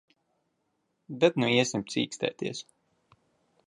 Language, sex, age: Latvian, male, 19-29